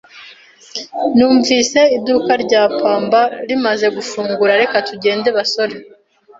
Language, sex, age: Kinyarwanda, female, 19-29